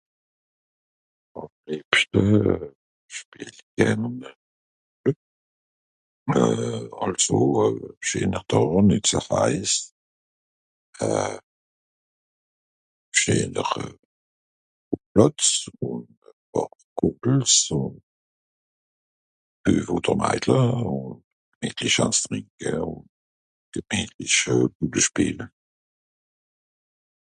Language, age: Swiss German, 70-79